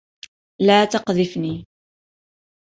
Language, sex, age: Arabic, female, 19-29